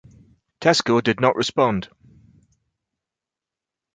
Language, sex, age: English, male, 50-59